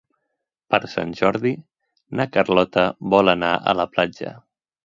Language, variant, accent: Catalan, Central, central